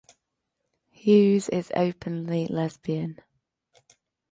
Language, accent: English, England English